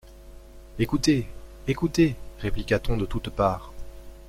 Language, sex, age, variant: French, male, 19-29, Français de métropole